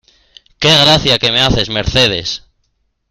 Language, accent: Spanish, España: Norte peninsular (Asturias, Castilla y León, Cantabria, País Vasco, Navarra, Aragón, La Rioja, Guadalajara, Cuenca)